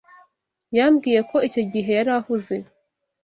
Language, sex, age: Kinyarwanda, female, 30-39